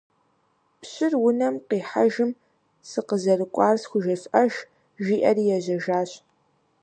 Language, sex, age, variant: Kabardian, female, 19-29, Адыгэбзэ (Къэбэрдей, Кирил, псоми зэдай)